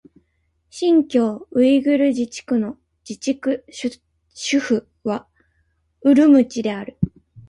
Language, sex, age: Japanese, female, 19-29